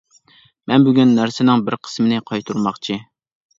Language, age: Uyghur, 19-29